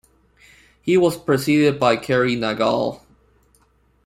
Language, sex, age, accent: English, male, 19-29, United States English